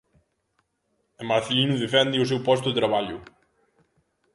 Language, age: Galician, 19-29